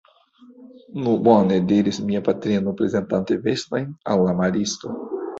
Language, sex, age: Esperanto, male, 50-59